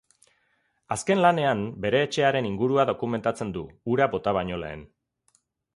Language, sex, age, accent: Basque, male, 40-49, Mendebalekoa (Araba, Bizkaia, Gipuzkoako mendebaleko herri batzuk)